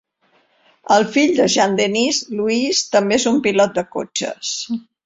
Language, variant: Catalan, Central